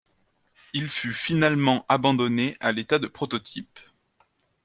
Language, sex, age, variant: French, male, 19-29, Français de métropole